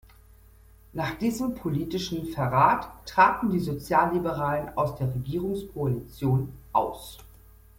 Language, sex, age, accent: German, female, 50-59, Deutschland Deutsch